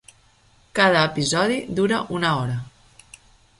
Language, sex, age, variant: Catalan, female, 30-39, Central